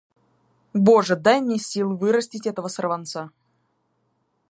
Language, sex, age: Russian, female, 19-29